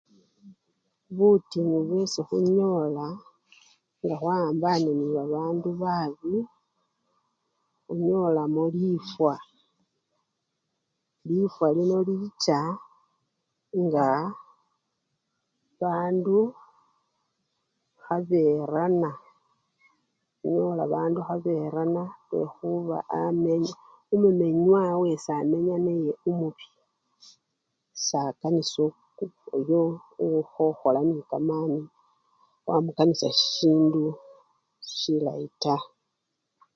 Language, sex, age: Luyia, female, 40-49